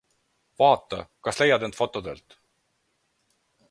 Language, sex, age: Estonian, male, 30-39